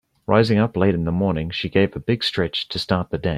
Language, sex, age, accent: English, male, under 19, New Zealand English